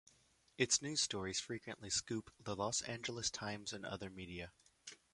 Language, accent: English, United States English